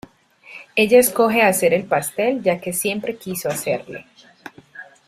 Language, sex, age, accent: Spanish, female, 30-39, Caribe: Cuba, Venezuela, Puerto Rico, República Dominicana, Panamá, Colombia caribeña, México caribeño, Costa del golfo de México